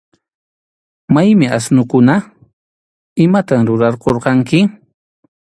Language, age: Arequipa-La Unión Quechua, 30-39